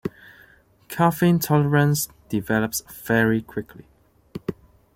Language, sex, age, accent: English, male, 30-39, Hong Kong English